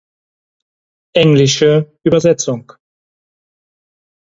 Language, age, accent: German, 40-49, Deutschland Deutsch